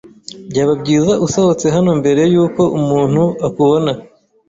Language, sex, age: Kinyarwanda, male, 30-39